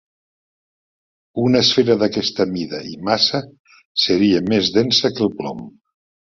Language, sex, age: Catalan, male, 60-69